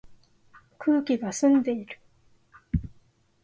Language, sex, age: Japanese, female, 30-39